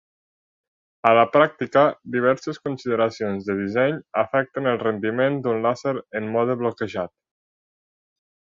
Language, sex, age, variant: Catalan, male, under 19, Nord-Occidental